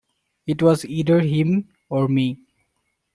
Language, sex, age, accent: English, male, 19-29, India and South Asia (India, Pakistan, Sri Lanka)